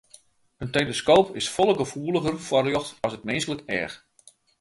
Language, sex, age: Western Frisian, male, 50-59